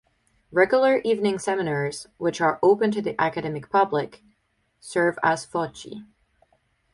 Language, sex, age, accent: English, female, 19-29, United States English